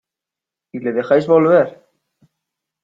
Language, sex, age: Spanish, male, 19-29